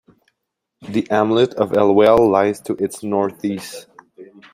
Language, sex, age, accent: English, male, 30-39, Canadian English